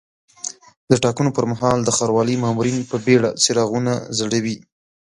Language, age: Pashto, under 19